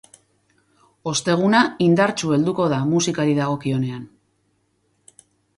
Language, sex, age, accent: Basque, female, 40-49, Mendebalekoa (Araba, Bizkaia, Gipuzkoako mendebaleko herri batzuk)